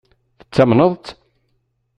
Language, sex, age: Kabyle, male, 40-49